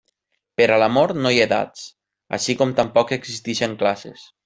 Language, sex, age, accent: Catalan, male, 30-39, valencià